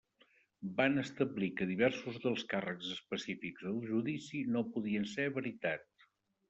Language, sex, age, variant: Catalan, male, 60-69, Septentrional